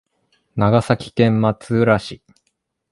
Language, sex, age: Japanese, male, 19-29